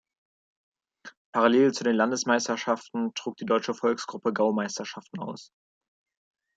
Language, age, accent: German, 19-29, Deutschland Deutsch